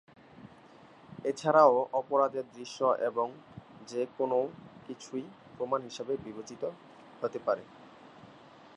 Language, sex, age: Bengali, male, 19-29